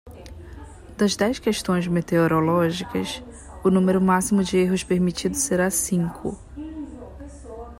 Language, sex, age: Portuguese, female, 30-39